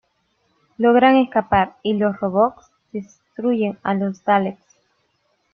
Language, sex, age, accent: Spanish, female, 30-39, América central